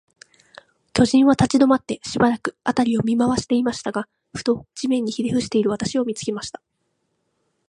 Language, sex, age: Japanese, female, 19-29